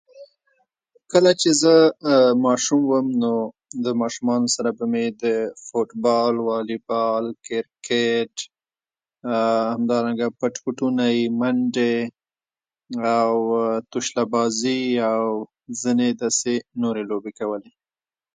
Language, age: Pashto, 30-39